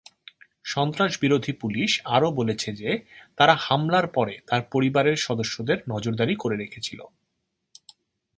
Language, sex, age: Bengali, male, 30-39